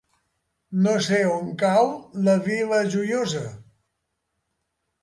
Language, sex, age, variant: Catalan, male, 70-79, Central